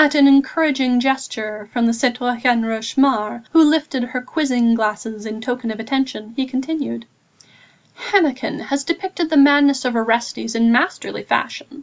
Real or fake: real